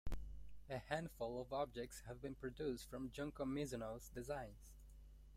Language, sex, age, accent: English, male, 19-29, United States English